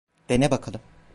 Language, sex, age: Turkish, male, 19-29